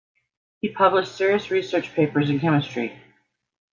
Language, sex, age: English, female, 50-59